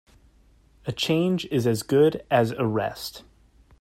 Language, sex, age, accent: English, male, 19-29, United States English